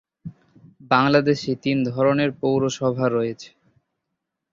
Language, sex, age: Bengali, male, 19-29